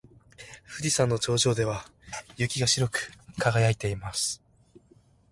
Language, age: Japanese, 19-29